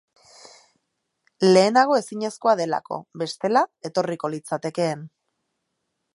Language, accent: Basque, Erdialdekoa edo Nafarra (Gipuzkoa, Nafarroa)